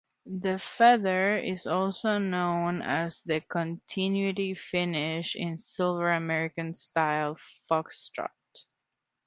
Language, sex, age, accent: English, female, 30-39, United States English